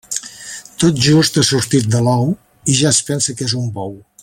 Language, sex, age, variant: Catalan, male, 50-59, Septentrional